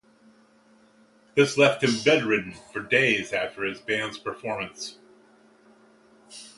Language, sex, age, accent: English, male, 50-59, United States English